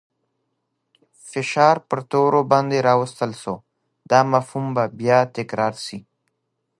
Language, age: Pashto, 30-39